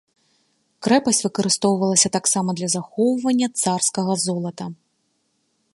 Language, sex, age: Belarusian, female, 30-39